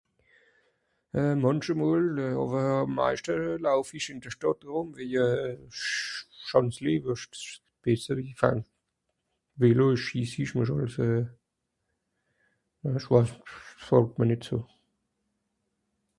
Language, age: Swiss German, 30-39